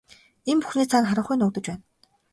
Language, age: Mongolian, 19-29